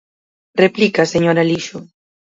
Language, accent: Galician, Oriental (común en zona oriental); Normativo (estándar)